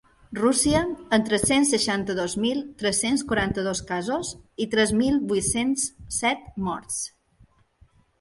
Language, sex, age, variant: Catalan, female, 30-39, Balear